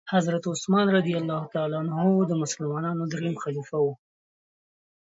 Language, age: Pashto, 19-29